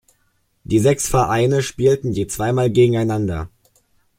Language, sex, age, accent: German, male, under 19, Deutschland Deutsch